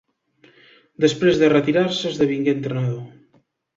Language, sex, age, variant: Catalan, male, 30-39, Central